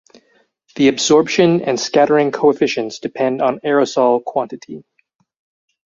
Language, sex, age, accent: English, male, 30-39, United States English